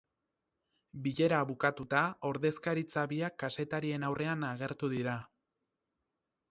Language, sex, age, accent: Basque, male, 30-39, Mendebalekoa (Araba, Bizkaia, Gipuzkoako mendebaleko herri batzuk)